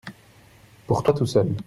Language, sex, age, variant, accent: French, male, 30-39, Français d'Europe, Français de Belgique